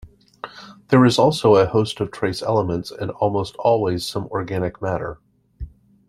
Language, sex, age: English, male, 40-49